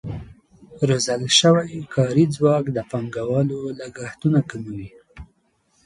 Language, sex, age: Pashto, male, 19-29